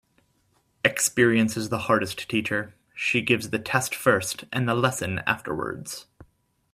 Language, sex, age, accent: English, male, 19-29, United States English